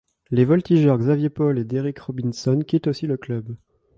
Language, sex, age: French, male, under 19